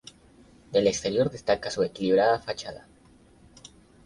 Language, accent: Spanish, Andino-Pacífico: Colombia, Perú, Ecuador, oeste de Bolivia y Venezuela andina